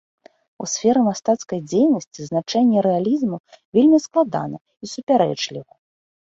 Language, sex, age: Belarusian, female, 30-39